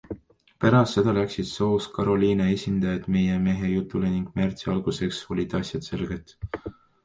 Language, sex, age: Estonian, male, 19-29